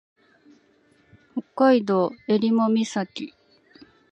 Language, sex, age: Japanese, female, 30-39